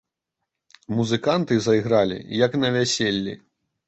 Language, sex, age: Belarusian, male, 19-29